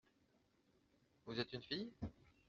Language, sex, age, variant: French, male, 30-39, Français de métropole